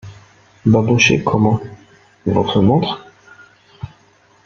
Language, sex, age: French, male, 19-29